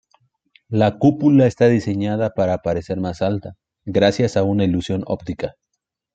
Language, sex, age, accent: Spanish, male, 19-29, México